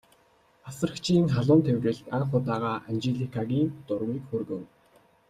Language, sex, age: Mongolian, male, 19-29